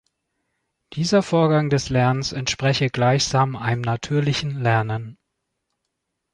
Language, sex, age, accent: German, male, 40-49, Deutschland Deutsch